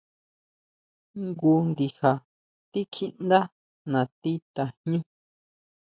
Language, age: Huautla Mazatec, 30-39